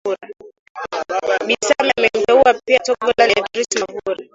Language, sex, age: Swahili, female, 19-29